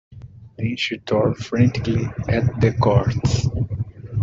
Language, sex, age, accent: English, male, 30-39, United States English